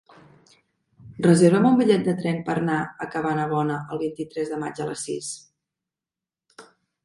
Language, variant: Catalan, Central